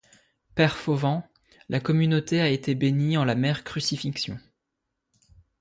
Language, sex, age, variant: French, male, 19-29, Français de métropole